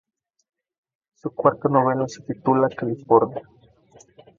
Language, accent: Spanish, México